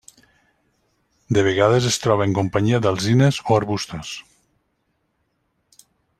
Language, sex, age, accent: Catalan, male, 50-59, valencià